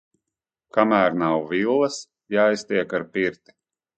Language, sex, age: Latvian, male, 40-49